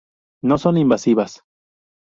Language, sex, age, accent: Spanish, male, 19-29, México